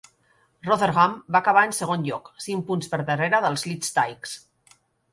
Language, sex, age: Catalan, female, 40-49